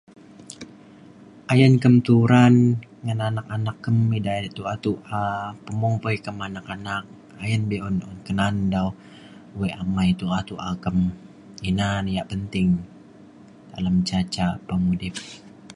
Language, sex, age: Mainstream Kenyah, male, 19-29